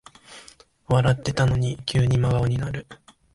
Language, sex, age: Japanese, male, 19-29